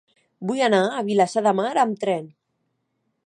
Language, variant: Catalan, Central